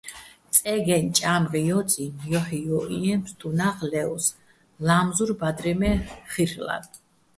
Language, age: Bats, 60-69